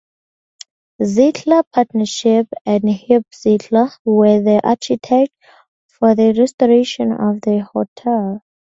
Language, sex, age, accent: English, female, 19-29, Southern African (South Africa, Zimbabwe, Namibia)